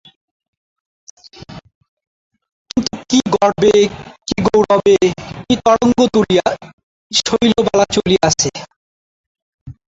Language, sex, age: Bengali, male, 19-29